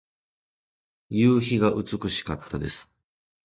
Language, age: Japanese, 40-49